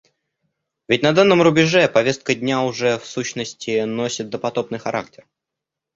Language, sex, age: Russian, male, under 19